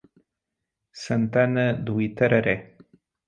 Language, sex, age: Portuguese, male, 30-39